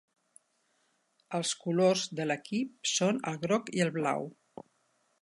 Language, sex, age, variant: Catalan, female, 60-69, Central